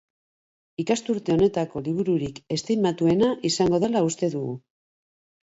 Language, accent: Basque, Mendebalekoa (Araba, Bizkaia, Gipuzkoako mendebaleko herri batzuk)